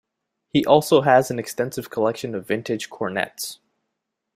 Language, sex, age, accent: English, male, 19-29, United States English